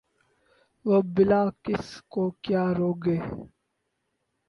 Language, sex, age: Urdu, male, 19-29